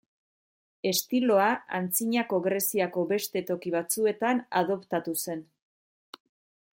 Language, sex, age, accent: Basque, female, 40-49, Mendebalekoa (Araba, Bizkaia, Gipuzkoako mendebaleko herri batzuk)